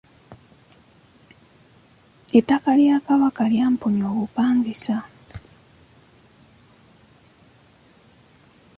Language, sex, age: Ganda, female, 19-29